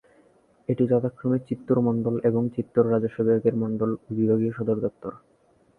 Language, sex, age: Bengali, male, 19-29